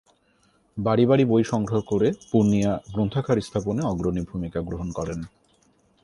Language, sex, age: Bengali, male, 19-29